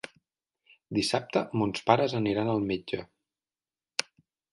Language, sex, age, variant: Catalan, male, 30-39, Central